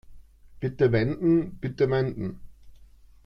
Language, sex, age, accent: German, male, 30-39, Österreichisches Deutsch